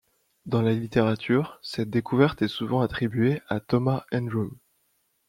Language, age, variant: French, 19-29, Français de métropole